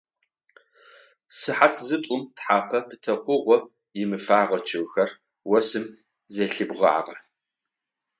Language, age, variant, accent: Adyghe, 40-49, Адыгабзэ (Кирил, пстэумэ зэдыряе), Бжъэдыгъу (Bjeduğ)